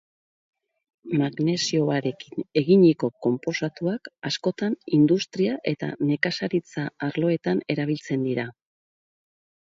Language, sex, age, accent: Basque, female, 60-69, Mendebalekoa (Araba, Bizkaia, Gipuzkoako mendebaleko herri batzuk)